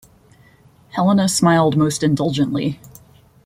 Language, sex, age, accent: English, female, 40-49, United States English